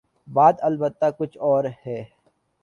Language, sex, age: Urdu, male, 19-29